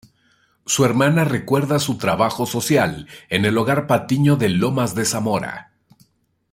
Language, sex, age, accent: Spanish, male, 40-49, México